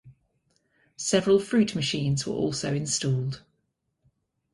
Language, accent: English, England English